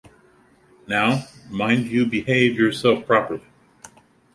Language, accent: English, United States English